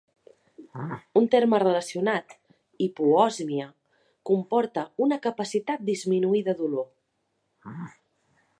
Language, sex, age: Catalan, female, 30-39